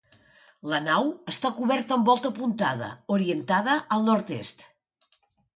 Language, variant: Catalan, Nord-Occidental